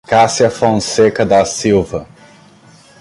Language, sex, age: Portuguese, male, 30-39